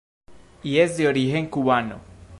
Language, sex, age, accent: Spanish, male, under 19, Andino-Pacífico: Colombia, Perú, Ecuador, oeste de Bolivia y Venezuela andina